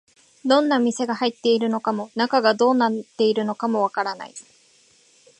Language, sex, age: Japanese, female, 19-29